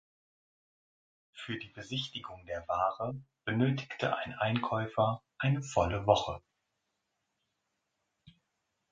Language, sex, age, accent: German, male, 40-49, Deutschland Deutsch